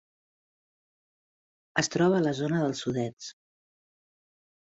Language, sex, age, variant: Catalan, female, 40-49, Central